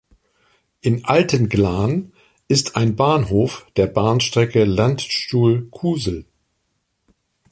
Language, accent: German, Deutschland Deutsch